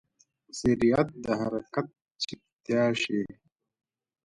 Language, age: Pashto, 19-29